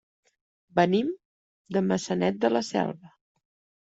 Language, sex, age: Catalan, female, 30-39